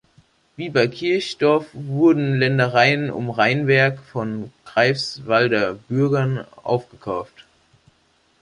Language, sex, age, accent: German, male, under 19, Deutschland Deutsch